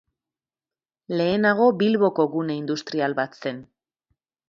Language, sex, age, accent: Basque, female, 30-39, Erdialdekoa edo Nafarra (Gipuzkoa, Nafarroa)